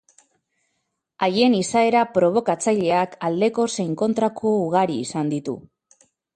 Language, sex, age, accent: Basque, female, 40-49, Mendebalekoa (Araba, Bizkaia, Gipuzkoako mendebaleko herri batzuk)